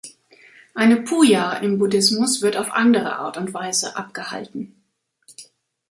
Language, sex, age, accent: German, female, 50-59, Deutschland Deutsch